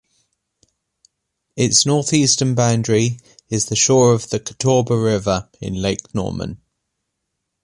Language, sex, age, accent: English, male, 30-39, England English